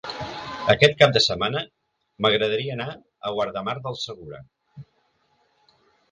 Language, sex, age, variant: Catalan, male, 50-59, Central